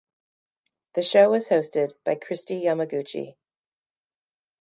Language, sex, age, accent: English, female, 30-39, United States English